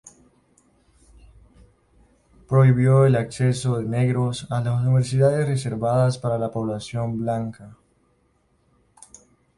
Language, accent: Spanish, España: Norte peninsular (Asturias, Castilla y León, Cantabria, País Vasco, Navarra, Aragón, La Rioja, Guadalajara, Cuenca)